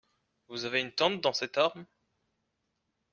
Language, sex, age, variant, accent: French, male, 19-29, Français d'Europe, Français de Suisse